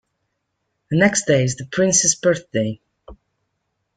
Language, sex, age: English, female, 40-49